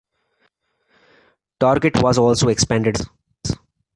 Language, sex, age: English, male, 30-39